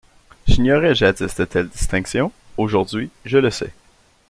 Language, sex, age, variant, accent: French, male, 30-39, Français d'Amérique du Nord, Français du Canada